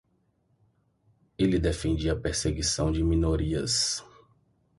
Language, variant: Portuguese, Portuguese (Brasil)